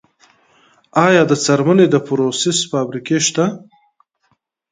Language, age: Pashto, 30-39